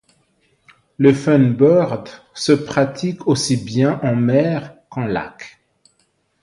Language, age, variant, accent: French, 40-49, Français d'Afrique subsaharienne et des îles africaines, Français de Madagascar